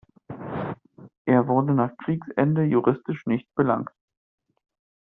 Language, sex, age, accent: German, male, 30-39, Deutschland Deutsch